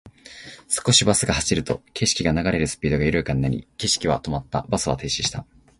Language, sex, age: Japanese, male, 19-29